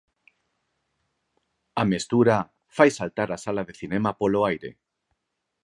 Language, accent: Galician, Normativo (estándar)